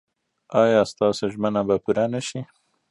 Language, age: Pashto, 30-39